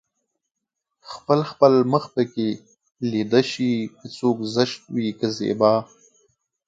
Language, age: Pashto, 19-29